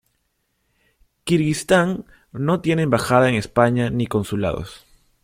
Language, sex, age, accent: Spanish, male, 30-39, Andino-Pacífico: Colombia, Perú, Ecuador, oeste de Bolivia y Venezuela andina